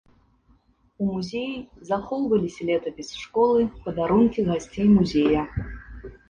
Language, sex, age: Belarusian, female, 40-49